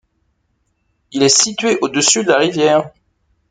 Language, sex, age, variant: French, male, 40-49, Français de métropole